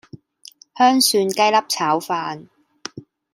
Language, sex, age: Cantonese, female, 19-29